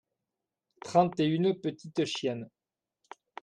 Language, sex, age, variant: French, male, 40-49, Français de métropole